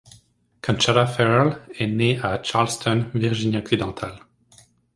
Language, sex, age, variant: French, male, 19-29, Français de métropole